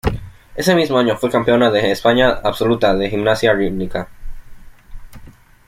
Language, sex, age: Spanish, male, under 19